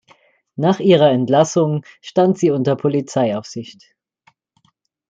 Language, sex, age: German, male, 19-29